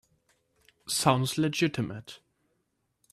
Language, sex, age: English, male, under 19